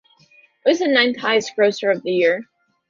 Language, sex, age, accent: English, female, 19-29, United States English